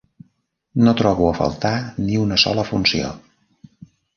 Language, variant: Catalan, Central